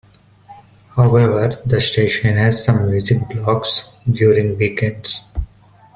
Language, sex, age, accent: English, male, 19-29, India and South Asia (India, Pakistan, Sri Lanka)